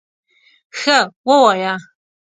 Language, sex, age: Pashto, female, 19-29